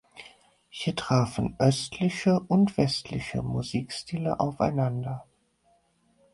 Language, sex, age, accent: German, male, 19-29, Deutschland Deutsch